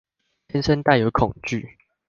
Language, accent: Chinese, 出生地：桃園市